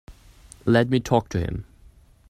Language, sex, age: English, male, under 19